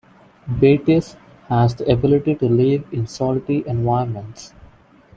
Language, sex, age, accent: English, male, 19-29, India and South Asia (India, Pakistan, Sri Lanka)